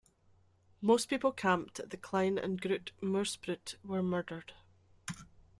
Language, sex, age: English, female, 30-39